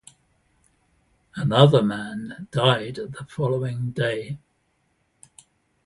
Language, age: English, 80-89